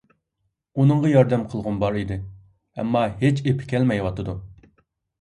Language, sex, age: Uyghur, male, 19-29